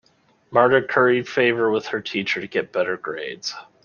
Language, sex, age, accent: English, male, 30-39, United States English